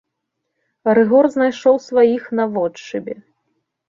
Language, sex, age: Belarusian, female, 19-29